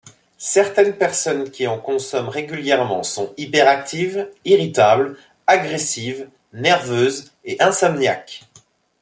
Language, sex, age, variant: French, male, 30-39, Français de métropole